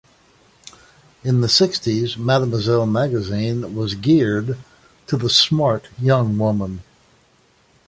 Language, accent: English, United States English